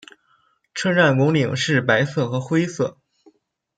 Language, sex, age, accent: Chinese, male, 19-29, 出生地：山东省